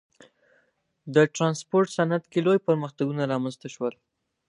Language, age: Pashto, under 19